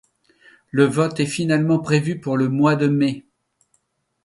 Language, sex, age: French, male, 60-69